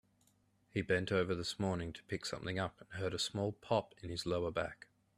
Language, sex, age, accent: English, male, 30-39, Australian English